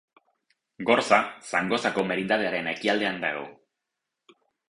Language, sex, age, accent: Basque, male, 30-39, Mendebalekoa (Araba, Bizkaia, Gipuzkoako mendebaleko herri batzuk)